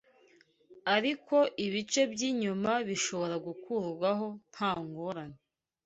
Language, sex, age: Kinyarwanda, female, 19-29